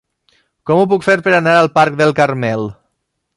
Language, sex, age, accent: Catalan, male, 30-39, valencià